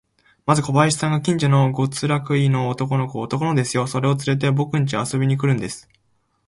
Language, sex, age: Japanese, male, 19-29